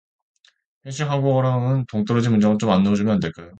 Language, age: Korean, 30-39